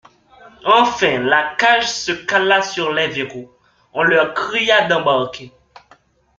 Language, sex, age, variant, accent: French, male, 19-29, Français d'Amérique du Nord, Français du Canada